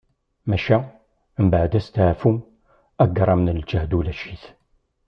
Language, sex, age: Kabyle, male, 40-49